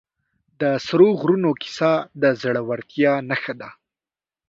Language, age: Pashto, under 19